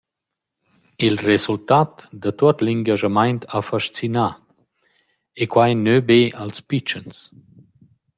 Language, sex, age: Romansh, male, 40-49